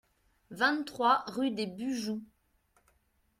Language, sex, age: French, female, 40-49